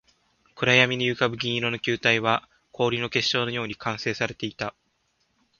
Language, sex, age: Japanese, male, 19-29